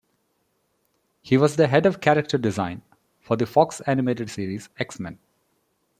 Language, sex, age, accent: English, male, 40-49, India and South Asia (India, Pakistan, Sri Lanka)